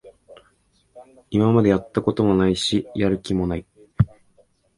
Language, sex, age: Japanese, male, 19-29